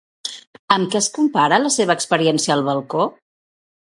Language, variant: Catalan, Central